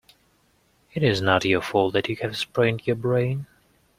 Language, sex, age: English, male, 19-29